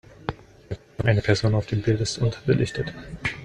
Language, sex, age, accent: German, male, 30-39, Deutschland Deutsch